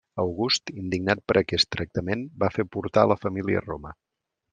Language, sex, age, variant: Catalan, male, 40-49, Central